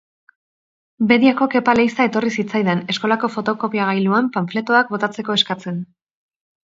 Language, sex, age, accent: Basque, female, 30-39, Erdialdekoa edo Nafarra (Gipuzkoa, Nafarroa)